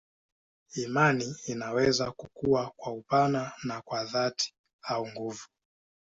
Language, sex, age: Swahili, male, 19-29